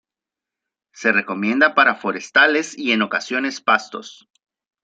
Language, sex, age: Spanish, male, 30-39